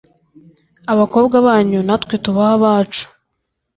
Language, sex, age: Kinyarwanda, female, under 19